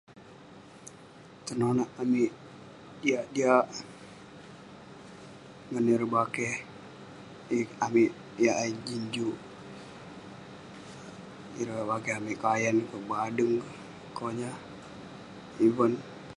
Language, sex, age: Western Penan, male, under 19